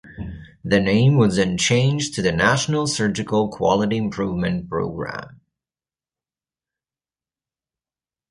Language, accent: English, United States English